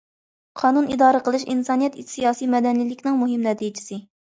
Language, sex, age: Uyghur, female, under 19